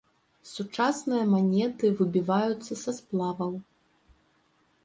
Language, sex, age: Belarusian, female, 40-49